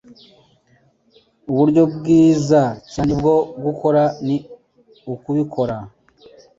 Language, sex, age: Kinyarwanda, male, 40-49